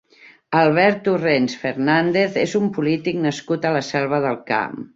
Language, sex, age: Catalan, female, 50-59